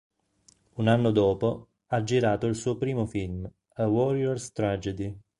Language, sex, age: Italian, male, 30-39